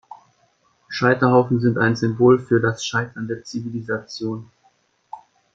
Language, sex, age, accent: German, male, 30-39, Deutschland Deutsch